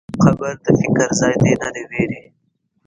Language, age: Pashto, 19-29